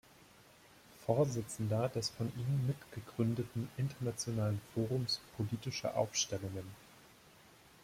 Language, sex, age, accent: German, male, 19-29, Deutschland Deutsch